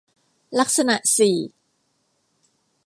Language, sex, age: Thai, female, 50-59